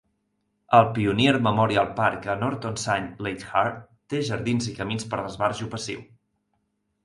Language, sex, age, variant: Catalan, male, 19-29, Central